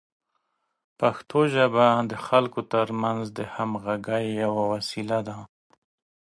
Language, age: Pashto, 40-49